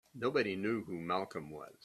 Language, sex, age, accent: English, male, 70-79, United States English